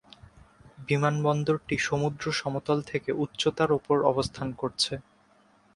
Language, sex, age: Bengali, male, 19-29